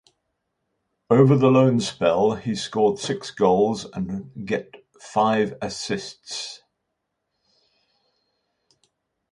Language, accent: English, England English